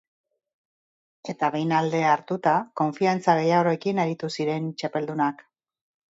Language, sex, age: Basque, female, 50-59